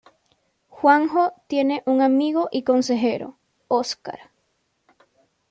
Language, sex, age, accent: Spanish, female, under 19, Andino-Pacífico: Colombia, Perú, Ecuador, oeste de Bolivia y Venezuela andina